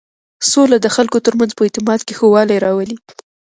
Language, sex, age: Pashto, female, 19-29